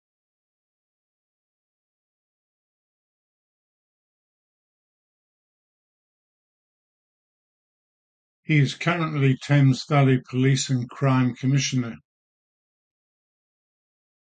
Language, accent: English, England English